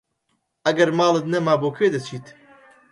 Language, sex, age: Central Kurdish, male, 19-29